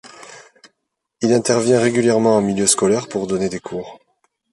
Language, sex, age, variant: French, male, 30-39, Français de métropole